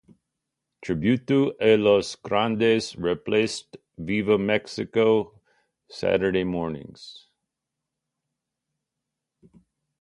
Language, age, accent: English, 50-59, United States English